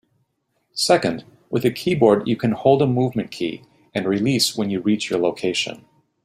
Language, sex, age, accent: English, male, 40-49, United States English